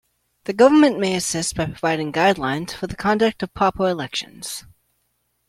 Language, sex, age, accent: English, male, 19-29, United States English